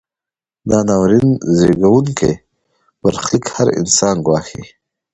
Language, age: Pashto, 19-29